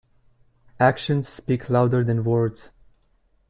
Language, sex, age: English, male, 19-29